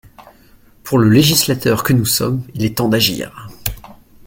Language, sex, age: French, male, 19-29